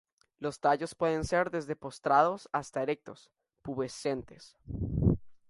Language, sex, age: Spanish, male, under 19